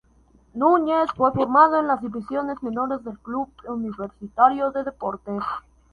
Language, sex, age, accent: Spanish, male, under 19, Andino-Pacífico: Colombia, Perú, Ecuador, oeste de Bolivia y Venezuela andina